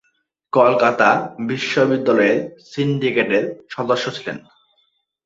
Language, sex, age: Bengali, male, 19-29